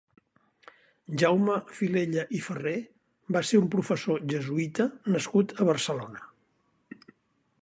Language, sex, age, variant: Catalan, male, 70-79, Central